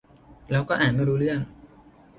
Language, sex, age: Thai, male, 19-29